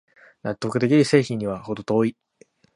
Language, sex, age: Japanese, male, 19-29